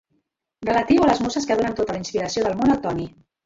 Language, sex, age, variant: Catalan, female, 60-69, Central